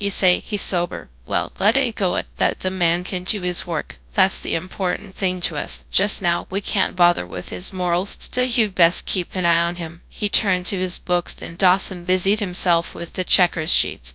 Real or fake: fake